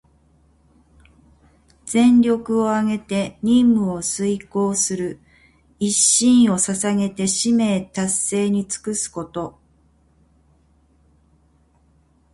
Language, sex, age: Japanese, female, 50-59